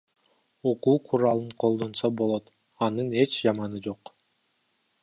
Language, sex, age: Kyrgyz, male, 19-29